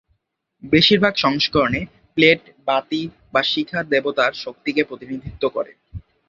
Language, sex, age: Bengali, male, under 19